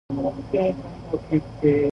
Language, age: English, 19-29